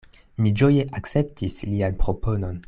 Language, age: Esperanto, 19-29